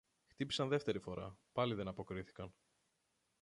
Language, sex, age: Greek, male, 30-39